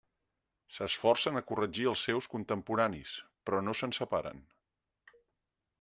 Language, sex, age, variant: Catalan, male, 40-49, Central